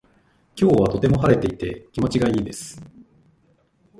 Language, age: Japanese, 50-59